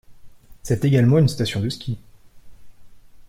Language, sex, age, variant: French, male, 19-29, Français de métropole